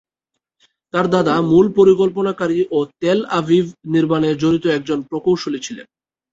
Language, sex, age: Bengali, male, 19-29